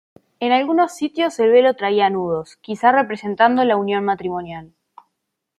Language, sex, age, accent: Spanish, female, under 19, Rioplatense: Argentina, Uruguay, este de Bolivia, Paraguay